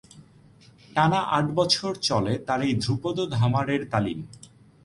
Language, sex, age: Bengali, male, 30-39